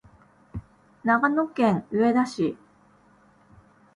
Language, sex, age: Japanese, female, 40-49